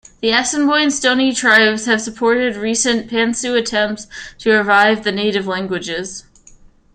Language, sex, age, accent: English, female, 19-29, United States English